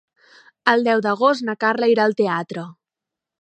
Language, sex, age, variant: Catalan, female, 19-29, Central